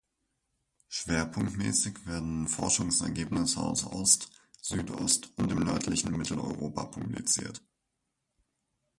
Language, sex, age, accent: German, male, 19-29, Deutschland Deutsch